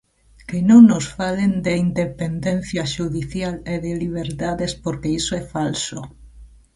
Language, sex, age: Galician, female, 40-49